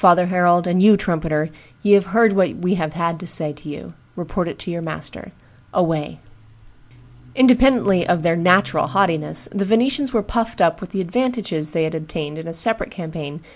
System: none